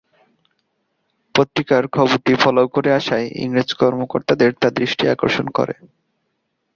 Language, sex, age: Bengali, male, 19-29